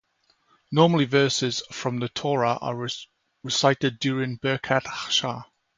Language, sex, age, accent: English, male, 30-39, Welsh English